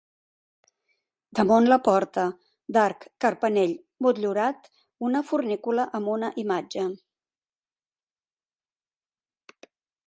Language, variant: Catalan, Central